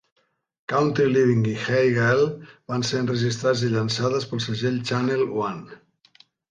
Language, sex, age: Catalan, male, 70-79